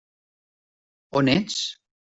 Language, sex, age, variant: Catalan, male, 50-59, Central